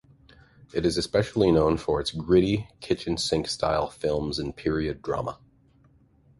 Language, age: English, 40-49